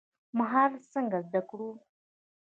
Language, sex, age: Pashto, female, 19-29